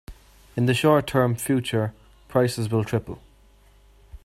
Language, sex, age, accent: English, male, 19-29, Irish English